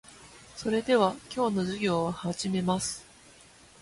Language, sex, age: Japanese, female, 30-39